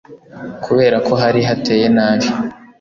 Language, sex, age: Kinyarwanda, male, 19-29